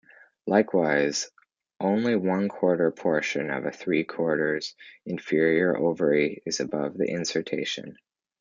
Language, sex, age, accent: English, male, under 19, Canadian English